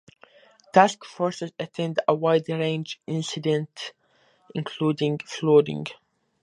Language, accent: English, United States English